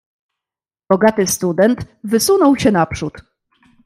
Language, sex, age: Polish, female, 19-29